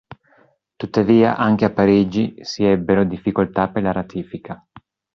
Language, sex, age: Italian, male, 40-49